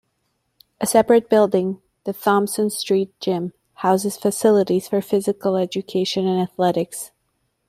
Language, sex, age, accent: English, female, 30-39, Canadian English